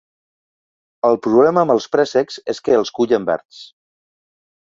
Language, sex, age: Catalan, male, 50-59